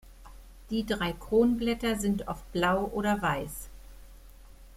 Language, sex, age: German, female, 50-59